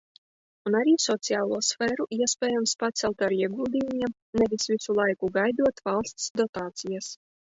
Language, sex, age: Latvian, female, 19-29